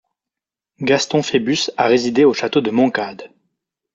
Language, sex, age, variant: French, male, 19-29, Français de métropole